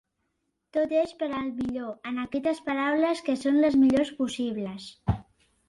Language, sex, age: Catalan, male, 40-49